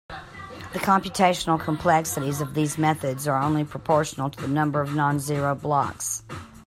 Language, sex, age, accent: English, female, 50-59, United States English